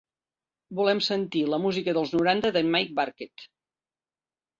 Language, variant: Catalan, Central